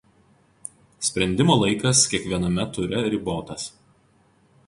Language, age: Lithuanian, 40-49